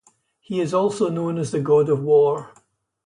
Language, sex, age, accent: English, male, 70-79, Scottish English